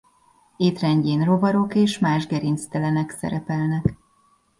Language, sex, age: Hungarian, female, 40-49